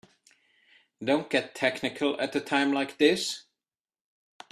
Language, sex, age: English, male, 30-39